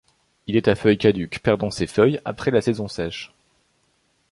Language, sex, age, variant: French, male, 19-29, Français de métropole